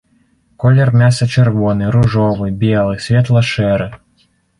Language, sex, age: Belarusian, male, under 19